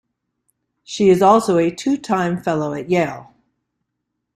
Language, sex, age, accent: English, female, 50-59, United States English